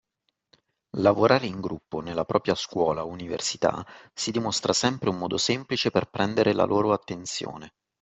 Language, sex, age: Italian, male, 30-39